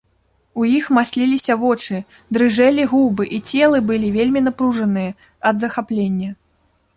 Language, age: Belarusian, 19-29